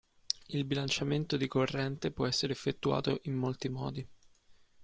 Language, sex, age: Italian, male, 19-29